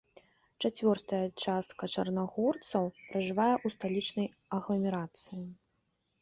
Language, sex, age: Belarusian, female, 30-39